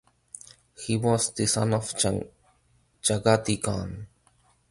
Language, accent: English, India and South Asia (India, Pakistan, Sri Lanka)